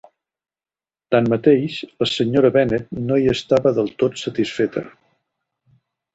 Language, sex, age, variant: Catalan, male, 60-69, Central